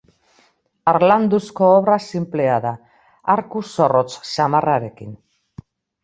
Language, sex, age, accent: Basque, female, 60-69, Mendebalekoa (Araba, Bizkaia, Gipuzkoako mendebaleko herri batzuk)